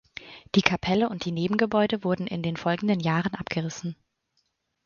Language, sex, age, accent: German, female, 30-39, Deutschland Deutsch